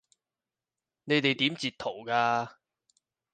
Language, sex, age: Cantonese, male, 19-29